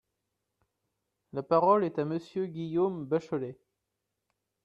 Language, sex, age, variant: French, male, 19-29, Français de métropole